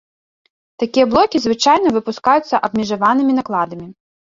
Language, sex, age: Belarusian, female, 30-39